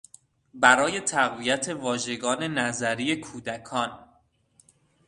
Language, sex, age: Persian, male, 19-29